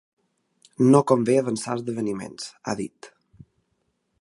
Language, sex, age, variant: Catalan, male, 19-29, Balear